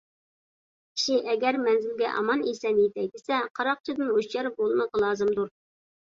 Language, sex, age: Uyghur, female, 19-29